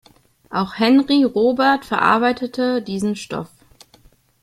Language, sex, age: German, female, 30-39